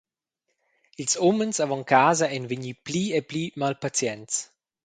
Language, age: Romansh, 30-39